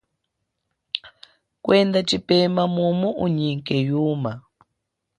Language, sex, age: Chokwe, female, 19-29